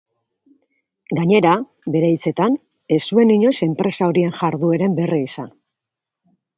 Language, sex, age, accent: Basque, female, 40-49, Mendebalekoa (Araba, Bizkaia, Gipuzkoako mendebaleko herri batzuk)